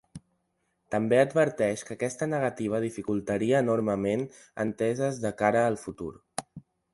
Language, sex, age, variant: Catalan, male, under 19, Central